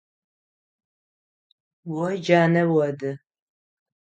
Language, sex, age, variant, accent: Adyghe, female, 50-59, Адыгабзэ (Кирил, пстэумэ зэдыряе), Кıэмгуй (Çemguy)